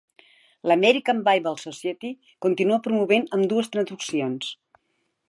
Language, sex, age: Catalan, female, 60-69